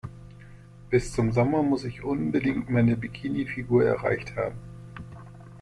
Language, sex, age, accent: German, male, 40-49, Deutschland Deutsch